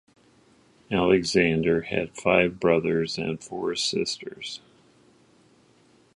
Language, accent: English, United States English